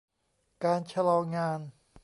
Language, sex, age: Thai, male, 50-59